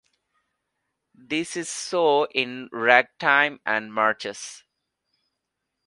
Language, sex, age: English, male, 19-29